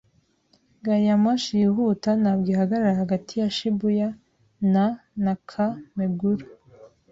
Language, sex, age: Kinyarwanda, female, 19-29